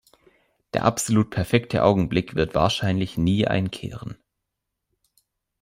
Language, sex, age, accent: German, male, 19-29, Deutschland Deutsch